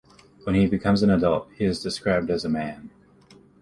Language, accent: English, United States English